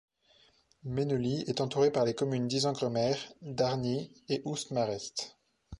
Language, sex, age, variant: French, male, 19-29, Français de métropole